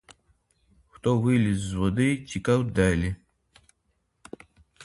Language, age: Ukrainian, under 19